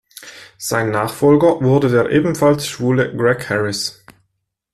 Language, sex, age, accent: German, male, 19-29, Schweizerdeutsch